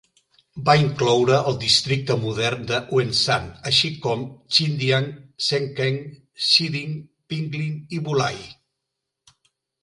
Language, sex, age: Catalan, male, 70-79